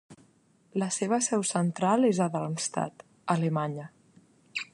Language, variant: Catalan, Central